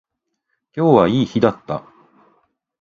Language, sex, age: Japanese, male, 40-49